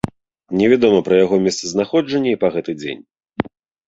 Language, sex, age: Belarusian, male, 30-39